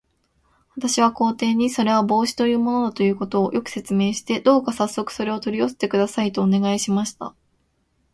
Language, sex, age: Japanese, female, 19-29